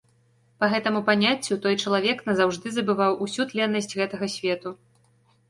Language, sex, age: Belarusian, female, 19-29